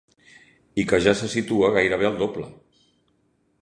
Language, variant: Catalan, Central